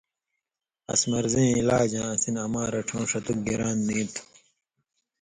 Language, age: Indus Kohistani, 30-39